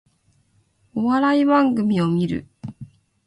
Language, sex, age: Japanese, female, 30-39